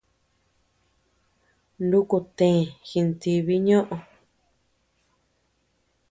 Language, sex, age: Tepeuxila Cuicatec, female, 19-29